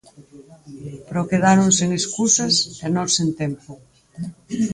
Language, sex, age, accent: Galician, female, 40-49, Central (gheada)